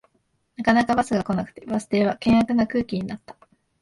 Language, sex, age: Japanese, female, 19-29